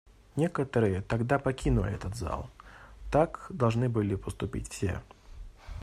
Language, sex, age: Russian, male, 19-29